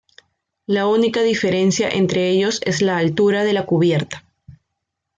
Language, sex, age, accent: Spanish, female, 19-29, Andino-Pacífico: Colombia, Perú, Ecuador, oeste de Bolivia y Venezuela andina